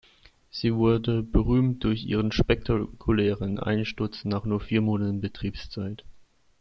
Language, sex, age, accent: German, male, 19-29, Deutschland Deutsch